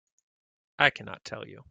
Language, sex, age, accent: English, male, 40-49, United States English